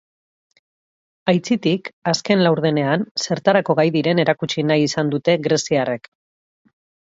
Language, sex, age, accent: Basque, female, 40-49, Mendebalekoa (Araba, Bizkaia, Gipuzkoako mendebaleko herri batzuk)